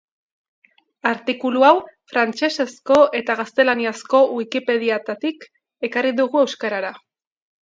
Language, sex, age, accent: Basque, female, 19-29, Erdialdekoa edo Nafarra (Gipuzkoa, Nafarroa)